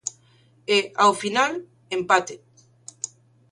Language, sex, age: Galician, female, 50-59